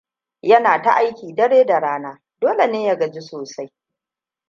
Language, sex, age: Hausa, female, 30-39